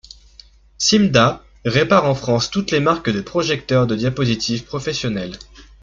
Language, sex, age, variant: French, male, 19-29, Français de métropole